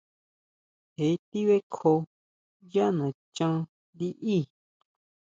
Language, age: Huautla Mazatec, 30-39